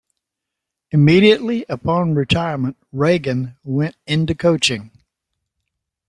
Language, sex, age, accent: English, male, 90+, United States English